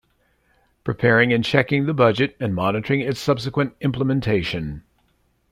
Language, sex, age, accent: English, male, 60-69, United States English